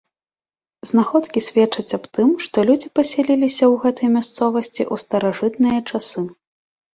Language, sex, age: Belarusian, female, 19-29